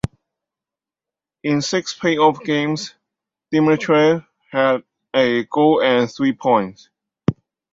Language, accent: English, Hong Kong English